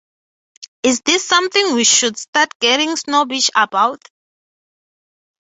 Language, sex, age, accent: English, female, 19-29, Southern African (South Africa, Zimbabwe, Namibia)